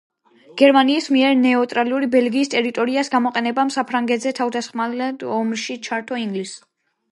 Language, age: Georgian, under 19